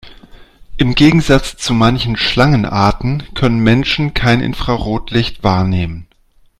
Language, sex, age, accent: German, male, 40-49, Deutschland Deutsch